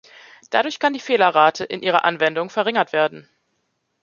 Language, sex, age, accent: German, female, 30-39, Deutschland Deutsch